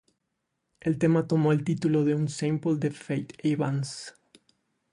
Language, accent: Spanish, México